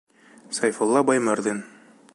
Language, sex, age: Bashkir, male, 19-29